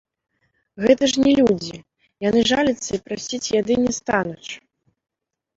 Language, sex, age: Belarusian, female, 19-29